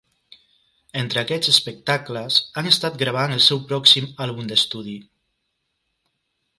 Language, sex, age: Catalan, male, 30-39